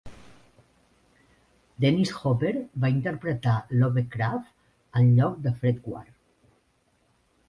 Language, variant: Catalan, Central